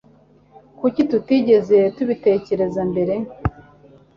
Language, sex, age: Kinyarwanda, female, 40-49